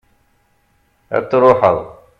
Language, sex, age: Kabyle, male, 40-49